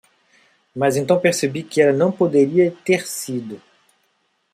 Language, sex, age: Portuguese, male, 40-49